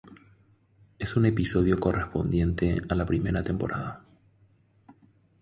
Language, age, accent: Spanish, 30-39, Rioplatense: Argentina, Uruguay, este de Bolivia, Paraguay